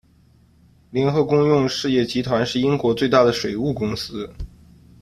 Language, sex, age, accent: Chinese, male, 19-29, 出生地：江苏省